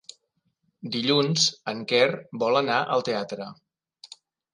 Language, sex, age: Catalan, male, 50-59